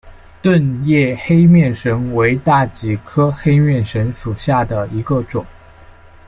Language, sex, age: Chinese, male, 19-29